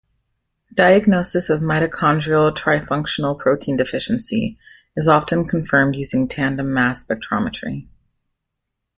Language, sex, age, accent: English, female, 19-29, United States English